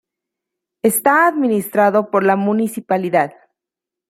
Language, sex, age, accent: Spanish, male, 19-29, México